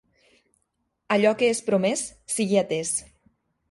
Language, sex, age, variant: Catalan, female, 30-39, Nord-Occidental